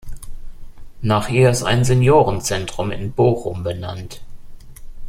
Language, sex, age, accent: German, male, 30-39, Deutschland Deutsch